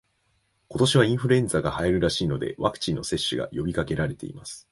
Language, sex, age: Japanese, male, 19-29